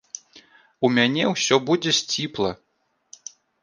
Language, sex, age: Belarusian, male, 30-39